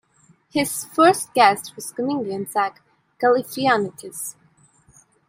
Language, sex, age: English, female, 19-29